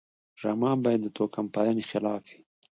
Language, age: Pashto, 19-29